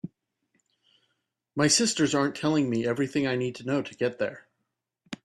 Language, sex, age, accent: English, male, 40-49, United States English